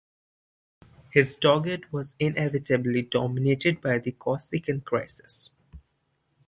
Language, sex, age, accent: English, male, 19-29, India and South Asia (India, Pakistan, Sri Lanka)